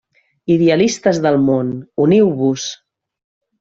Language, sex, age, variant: Catalan, female, 40-49, Central